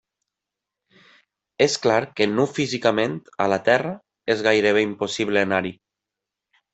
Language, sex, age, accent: Catalan, male, 30-39, valencià